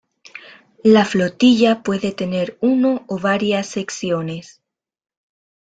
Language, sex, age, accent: Spanish, female, 19-29, América central